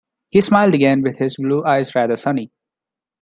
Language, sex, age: English, male, 19-29